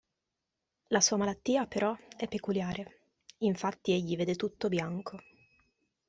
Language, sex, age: Italian, female, 19-29